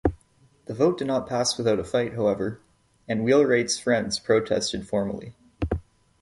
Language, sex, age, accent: English, male, 19-29, Canadian English